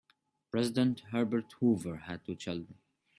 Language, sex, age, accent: English, male, 19-29, United States English